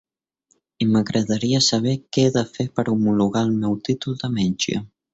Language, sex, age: Catalan, male, 19-29